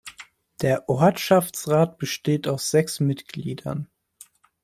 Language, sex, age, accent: German, male, 19-29, Deutschland Deutsch